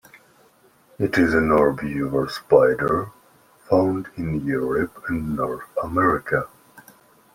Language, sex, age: English, male, 19-29